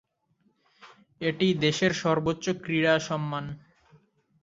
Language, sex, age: Bengali, male, 19-29